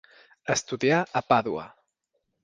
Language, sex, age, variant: Catalan, male, 30-39, Central